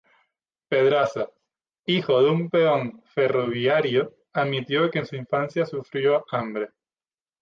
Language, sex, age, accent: Spanish, male, 19-29, España: Islas Canarias